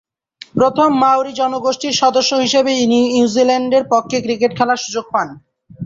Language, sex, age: Bengali, male, 19-29